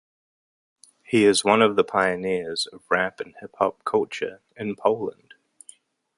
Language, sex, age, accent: English, male, 30-39, New Zealand English